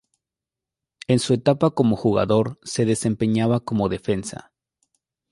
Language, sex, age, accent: Spanish, male, 19-29, México